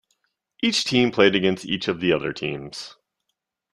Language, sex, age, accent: English, male, 30-39, United States English